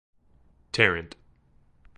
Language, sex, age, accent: English, male, 30-39, United States English